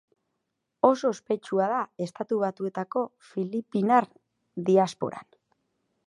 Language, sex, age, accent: Basque, female, 30-39, Erdialdekoa edo Nafarra (Gipuzkoa, Nafarroa)